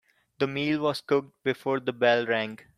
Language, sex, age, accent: English, male, 19-29, India and South Asia (India, Pakistan, Sri Lanka)